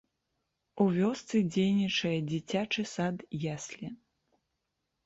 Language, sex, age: Belarusian, female, 30-39